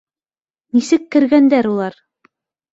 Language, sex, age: Bashkir, female, 19-29